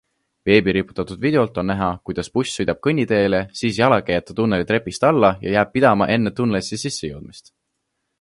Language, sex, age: Estonian, male, 19-29